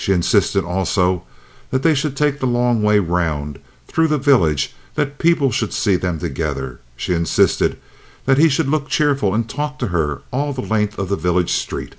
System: none